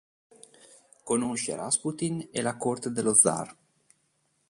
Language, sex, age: Italian, male, 40-49